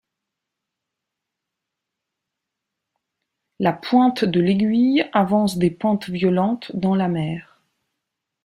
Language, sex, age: French, female, 30-39